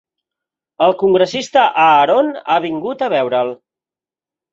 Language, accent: Catalan, Català central